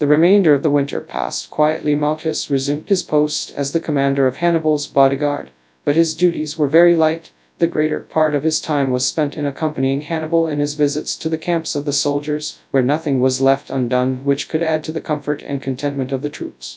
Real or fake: fake